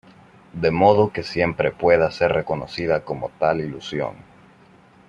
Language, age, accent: Spanish, 19-29, América central